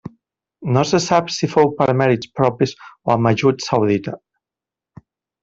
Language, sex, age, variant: Catalan, male, 40-49, Central